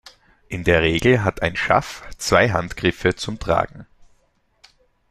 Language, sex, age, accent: German, male, 19-29, Österreichisches Deutsch